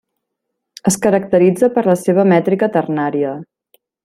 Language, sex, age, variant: Catalan, female, 40-49, Central